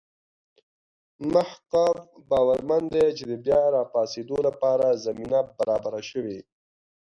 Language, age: Pashto, 19-29